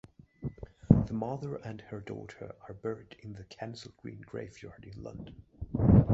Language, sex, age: English, male, 19-29